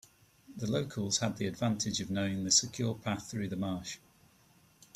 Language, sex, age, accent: English, male, 30-39, England English